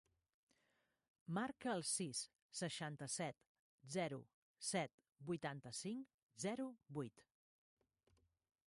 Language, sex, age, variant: Catalan, female, 40-49, Central